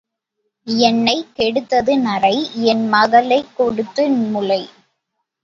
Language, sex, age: Tamil, female, under 19